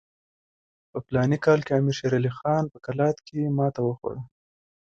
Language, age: Pashto, 19-29